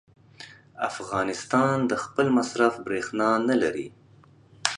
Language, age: Pashto, 30-39